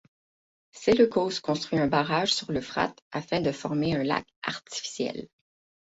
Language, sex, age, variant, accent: French, female, 30-39, Français d'Amérique du Nord, Français du Canada